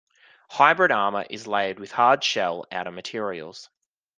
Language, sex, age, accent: English, male, 19-29, Australian English